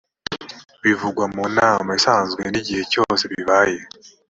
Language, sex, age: Kinyarwanda, male, 19-29